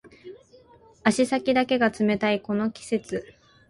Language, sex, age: Japanese, female, 19-29